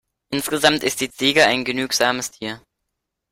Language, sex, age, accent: German, male, 19-29, Deutschland Deutsch